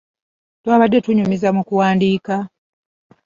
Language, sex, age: Ganda, female, 50-59